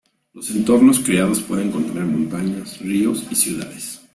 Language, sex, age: Spanish, male, 40-49